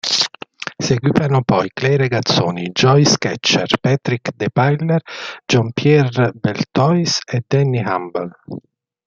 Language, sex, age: Italian, male, 40-49